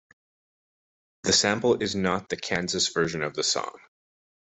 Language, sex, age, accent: English, male, 19-29, Canadian English